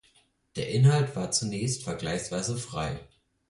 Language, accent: German, Deutschland Deutsch